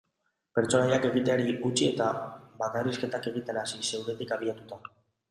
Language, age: Basque, 19-29